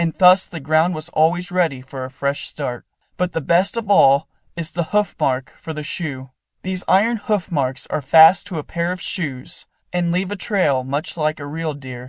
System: none